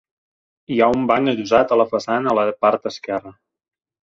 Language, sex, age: Catalan, male, 30-39